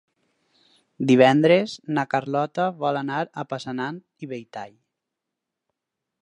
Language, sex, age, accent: Catalan, male, 19-29, valencià